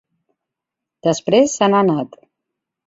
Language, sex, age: Catalan, female, 40-49